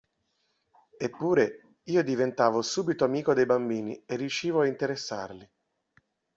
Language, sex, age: Italian, male, 40-49